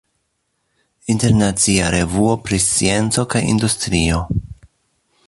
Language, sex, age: Esperanto, male, 40-49